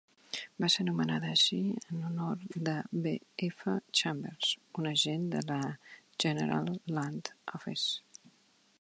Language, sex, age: Catalan, female, 40-49